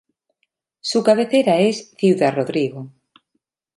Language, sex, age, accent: Spanish, female, 40-49, España: Norte peninsular (Asturias, Castilla y León, Cantabria, País Vasco, Navarra, Aragón, La Rioja, Guadalajara, Cuenca)